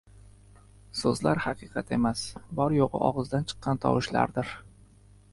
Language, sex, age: Uzbek, male, 19-29